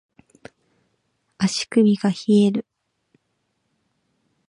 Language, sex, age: Japanese, female, 19-29